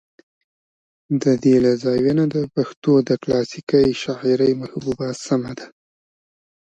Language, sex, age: Pashto, male, 19-29